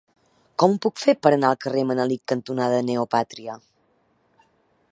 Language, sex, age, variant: Catalan, female, 40-49, Central